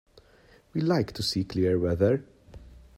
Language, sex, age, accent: English, male, 30-39, England English